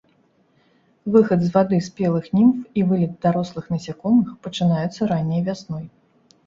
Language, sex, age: Belarusian, female, 30-39